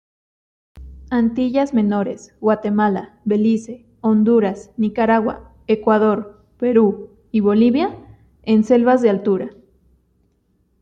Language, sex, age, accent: Spanish, female, 19-29, México